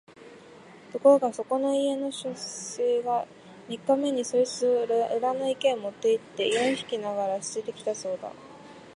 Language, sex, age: Japanese, female, 19-29